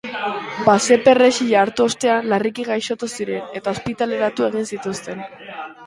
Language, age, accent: Basque, under 19, Mendebalekoa (Araba, Bizkaia, Gipuzkoako mendebaleko herri batzuk)